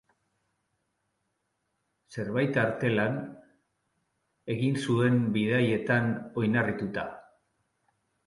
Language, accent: Basque, Mendebalekoa (Araba, Bizkaia, Gipuzkoako mendebaleko herri batzuk)